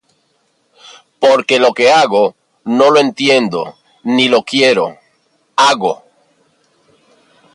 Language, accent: Spanish, Caribe: Cuba, Venezuela, Puerto Rico, República Dominicana, Panamá, Colombia caribeña, México caribeño, Costa del golfo de México